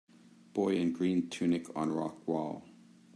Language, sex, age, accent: English, male, 50-59, United States English